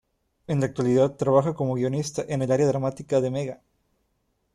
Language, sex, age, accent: Spanish, male, 19-29, México